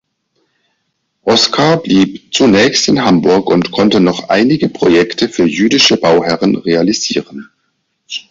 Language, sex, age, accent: German, male, 50-59, Deutschland Deutsch